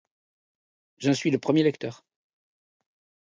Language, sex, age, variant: French, male, 60-69, Français de métropole